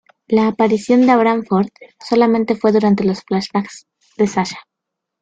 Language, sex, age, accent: Spanish, female, under 19, México